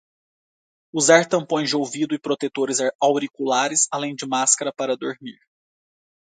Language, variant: Portuguese, Portuguese (Brasil)